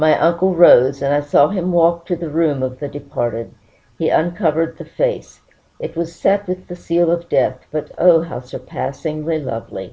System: none